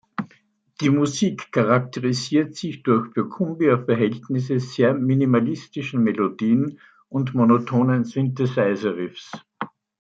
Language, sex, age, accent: German, male, 70-79, Österreichisches Deutsch